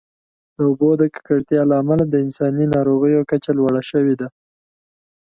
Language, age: Pashto, 19-29